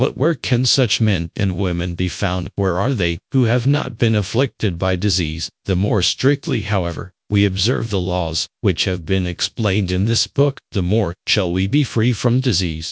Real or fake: fake